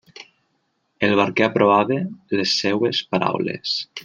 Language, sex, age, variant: Catalan, male, 19-29, Nord-Occidental